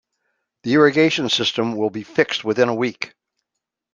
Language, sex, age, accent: English, male, 70-79, United States English